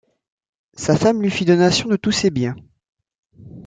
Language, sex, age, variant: French, male, 19-29, Français de métropole